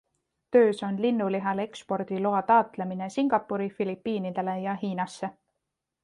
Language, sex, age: Estonian, female, 19-29